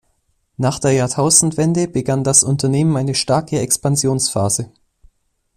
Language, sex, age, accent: German, male, under 19, Deutschland Deutsch